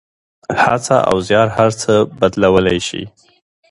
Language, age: Pashto, 30-39